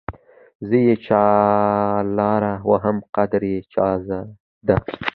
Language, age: Pashto, under 19